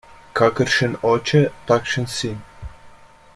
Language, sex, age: Slovenian, male, 30-39